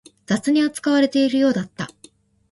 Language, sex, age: Japanese, female, 19-29